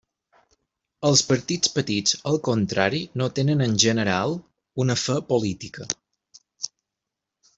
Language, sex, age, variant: Catalan, male, 30-39, Balear